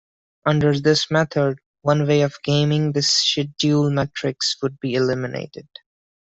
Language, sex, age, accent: English, male, 19-29, India and South Asia (India, Pakistan, Sri Lanka)